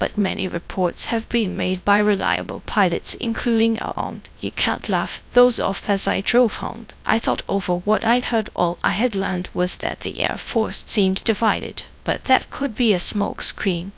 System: TTS, GradTTS